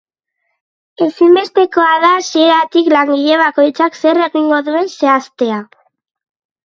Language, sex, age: Basque, female, 40-49